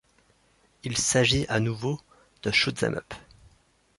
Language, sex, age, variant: French, male, 19-29, Français de métropole